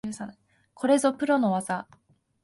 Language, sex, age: Japanese, female, 19-29